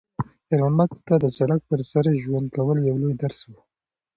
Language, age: Pashto, 19-29